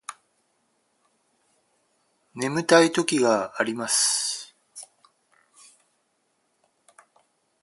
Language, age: Japanese, 50-59